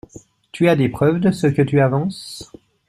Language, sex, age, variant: French, male, 19-29, Français de métropole